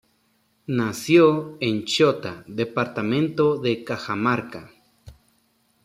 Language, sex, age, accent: Spanish, male, 19-29, México